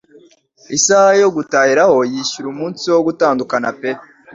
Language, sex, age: Kinyarwanda, male, under 19